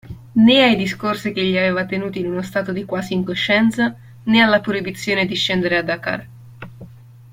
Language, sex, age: Italian, female, 19-29